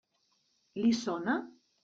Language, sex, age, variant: Catalan, female, 40-49, Central